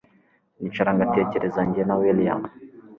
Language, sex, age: Kinyarwanda, male, 19-29